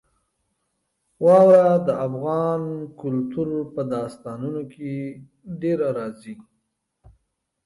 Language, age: Pashto, 30-39